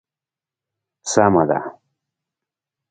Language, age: Pashto, 19-29